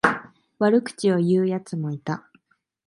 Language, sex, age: Japanese, female, 19-29